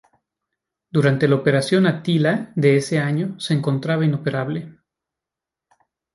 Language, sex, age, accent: Spanish, male, 30-39, México